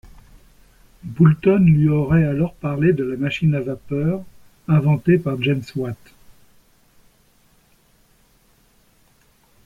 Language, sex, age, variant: French, male, 60-69, Français de métropole